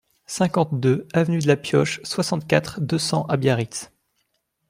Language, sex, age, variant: French, male, 19-29, Français de métropole